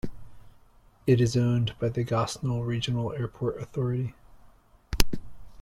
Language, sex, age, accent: English, male, 30-39, United States English